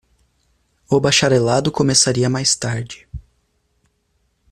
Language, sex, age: Portuguese, male, 30-39